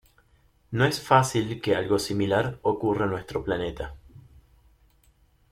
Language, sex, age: Spanish, male, 19-29